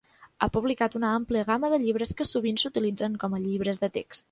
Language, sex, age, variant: Catalan, female, 19-29, Central